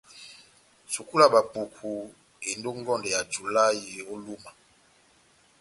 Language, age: Batanga, 50-59